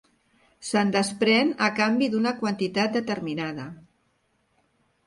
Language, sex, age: Catalan, female, 60-69